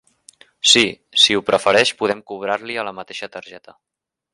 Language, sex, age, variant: Catalan, male, 19-29, Central